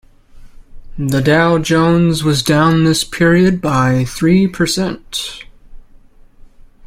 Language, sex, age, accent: English, male, 19-29, United States English